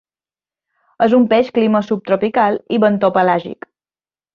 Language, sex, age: Catalan, female, 30-39